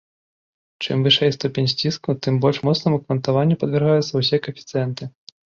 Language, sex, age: Belarusian, male, 19-29